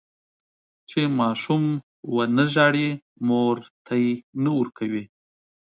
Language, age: Pashto, 30-39